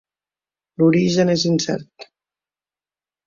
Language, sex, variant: Catalan, female, Central